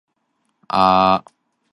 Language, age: Cantonese, 19-29